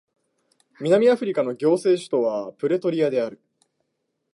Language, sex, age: Japanese, male, under 19